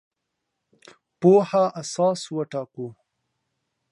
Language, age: Pashto, 19-29